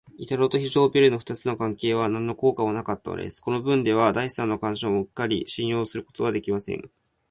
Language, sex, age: Japanese, male, 19-29